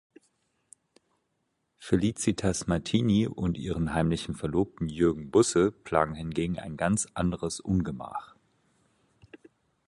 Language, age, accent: German, 19-29, Deutschland Deutsch